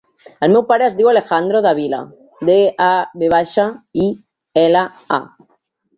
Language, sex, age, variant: Catalan, female, 19-29, Central